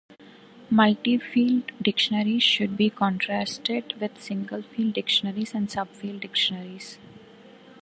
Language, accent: English, India and South Asia (India, Pakistan, Sri Lanka)